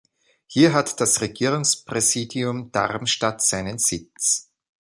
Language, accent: German, Österreichisches Deutsch